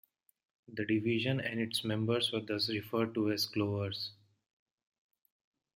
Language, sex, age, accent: English, male, 19-29, India and South Asia (India, Pakistan, Sri Lanka)